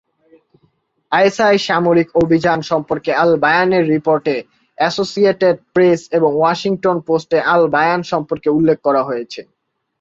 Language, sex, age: Bengali, male, 19-29